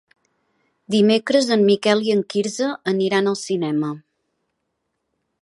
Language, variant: Catalan, Central